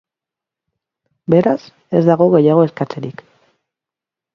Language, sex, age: Basque, female, 40-49